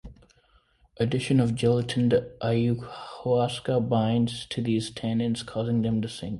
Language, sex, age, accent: English, male, 19-29, United States English